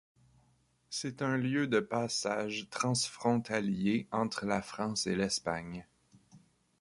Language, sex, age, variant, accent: French, male, 30-39, Français d'Amérique du Nord, Français du Canada